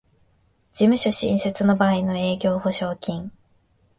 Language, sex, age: Japanese, female, 19-29